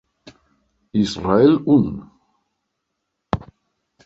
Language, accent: Spanish, España: Norte peninsular (Asturias, Castilla y León, Cantabria, País Vasco, Navarra, Aragón, La Rioja, Guadalajara, Cuenca)